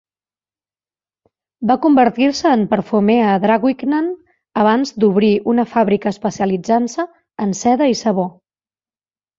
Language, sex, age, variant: Catalan, female, 40-49, Central